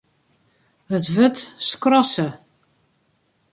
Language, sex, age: Western Frisian, female, 50-59